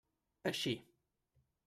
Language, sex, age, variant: Catalan, male, 19-29, Central